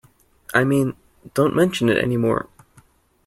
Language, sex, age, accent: English, male, 19-29, United States English